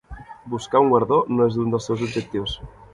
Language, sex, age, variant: Catalan, male, 19-29, Central